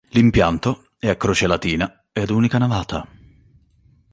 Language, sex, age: Italian, male, 19-29